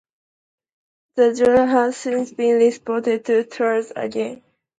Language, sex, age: English, female, 19-29